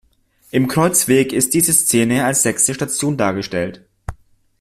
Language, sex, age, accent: German, male, 19-29, Deutschland Deutsch